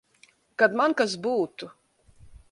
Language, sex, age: Latvian, female, 40-49